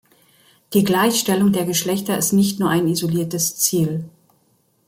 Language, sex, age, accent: German, female, 60-69, Deutschland Deutsch